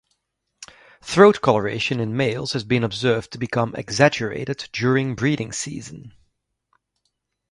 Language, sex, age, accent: English, male, 30-39, England English